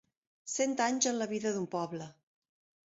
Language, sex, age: Catalan, female, 40-49